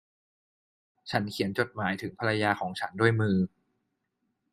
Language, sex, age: Thai, male, 19-29